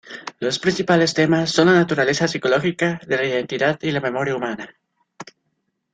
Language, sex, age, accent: Spanish, male, 19-29, Andino-Pacífico: Colombia, Perú, Ecuador, oeste de Bolivia y Venezuela andina